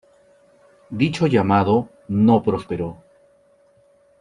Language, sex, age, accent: Spanish, male, 40-49, Andino-Pacífico: Colombia, Perú, Ecuador, oeste de Bolivia y Venezuela andina